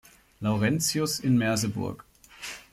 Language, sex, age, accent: German, male, 40-49, Deutschland Deutsch